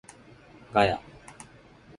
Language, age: Japanese, 19-29